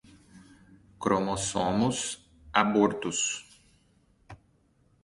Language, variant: Portuguese, Portuguese (Brasil)